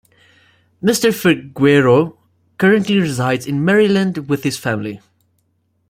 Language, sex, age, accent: English, male, 19-29, Southern African (South Africa, Zimbabwe, Namibia)